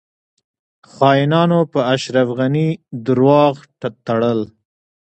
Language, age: Pashto, 30-39